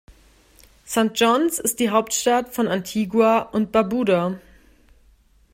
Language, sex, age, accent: German, female, 19-29, Deutschland Deutsch